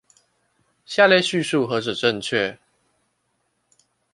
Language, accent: Chinese, 出生地：臺北市